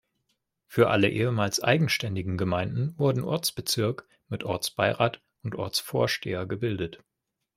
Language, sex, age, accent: German, male, 19-29, Deutschland Deutsch